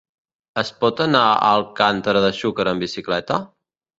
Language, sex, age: Catalan, male, 40-49